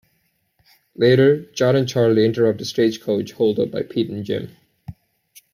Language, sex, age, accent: English, male, 19-29, Canadian English